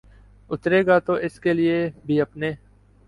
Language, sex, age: Urdu, male, 19-29